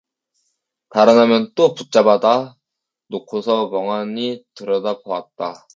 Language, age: Korean, 19-29